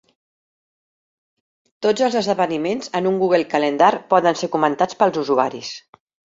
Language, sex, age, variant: Catalan, female, 50-59, Central